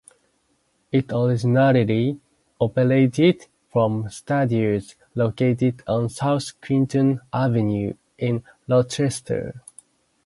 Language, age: English, 19-29